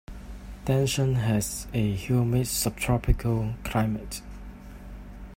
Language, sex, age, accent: English, male, 30-39, Hong Kong English